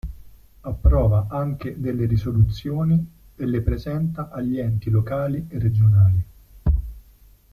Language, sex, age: Italian, male, 30-39